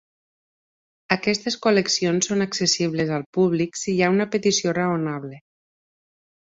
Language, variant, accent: Catalan, Septentrional, Ebrenc; occidental